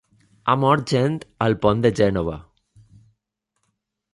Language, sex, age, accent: Catalan, male, 40-49, valencià